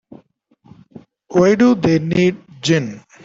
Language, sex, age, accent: English, male, 30-39, India and South Asia (India, Pakistan, Sri Lanka)